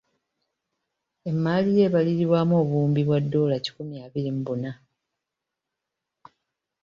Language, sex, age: Ganda, female, 19-29